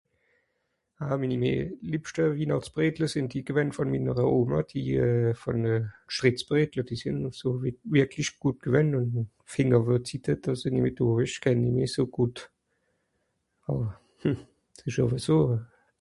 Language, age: Swiss German, 30-39